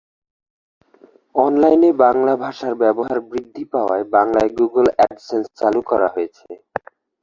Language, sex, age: Bengali, male, 40-49